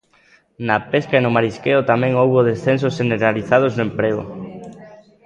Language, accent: Galician, Atlántico (seseo e gheada)